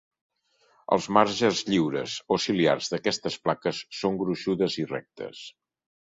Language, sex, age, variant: Catalan, male, 60-69, Central